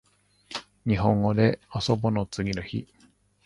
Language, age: Japanese, 50-59